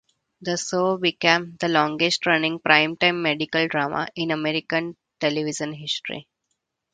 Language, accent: English, India and South Asia (India, Pakistan, Sri Lanka)